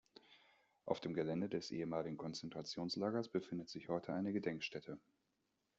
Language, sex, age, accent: German, male, 30-39, Deutschland Deutsch